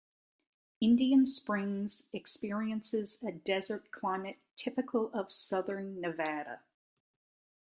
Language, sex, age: English, female, 50-59